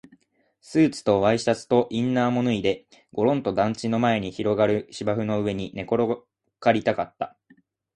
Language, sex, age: Japanese, male, 19-29